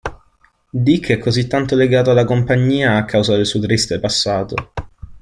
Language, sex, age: Italian, male, under 19